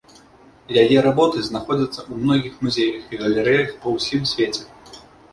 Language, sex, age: Belarusian, male, 19-29